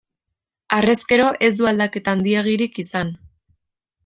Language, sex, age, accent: Basque, female, 19-29, Mendebalekoa (Araba, Bizkaia, Gipuzkoako mendebaleko herri batzuk)